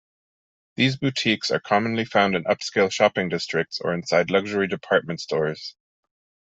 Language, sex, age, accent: English, male, 30-39, Canadian English